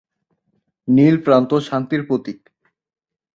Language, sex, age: Bengali, male, 19-29